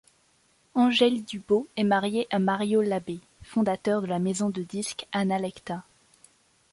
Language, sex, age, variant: French, female, 19-29, Français de métropole